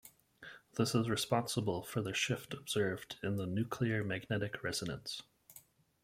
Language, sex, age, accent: English, male, 30-39, Canadian English